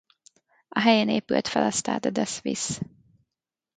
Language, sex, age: Hungarian, female, 19-29